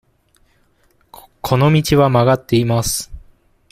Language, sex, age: Japanese, male, 19-29